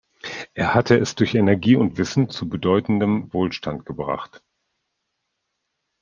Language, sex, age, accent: German, male, 40-49, Deutschland Deutsch